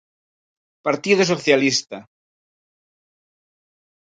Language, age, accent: Galician, 60-69, Normativo (estándar)